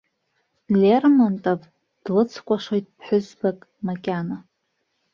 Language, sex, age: Abkhazian, female, 19-29